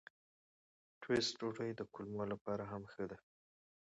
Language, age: Pashto, 19-29